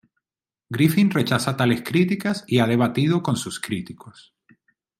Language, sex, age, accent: Spanish, male, 40-49, Caribe: Cuba, Venezuela, Puerto Rico, República Dominicana, Panamá, Colombia caribeña, México caribeño, Costa del golfo de México